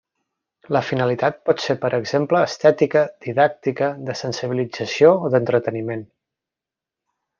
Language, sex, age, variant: Catalan, male, 30-39, Central